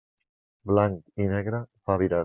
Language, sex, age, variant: Catalan, male, 40-49, Central